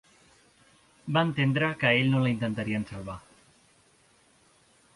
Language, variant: Catalan, Central